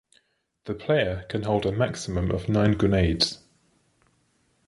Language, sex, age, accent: English, male, 30-39, England English